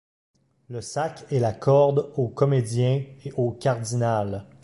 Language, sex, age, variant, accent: French, male, 30-39, Français d'Amérique du Nord, Français du Canada